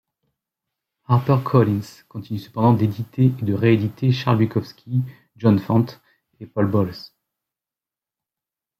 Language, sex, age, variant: French, male, 40-49, Français de métropole